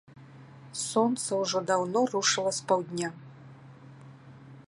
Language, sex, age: Belarusian, female, 60-69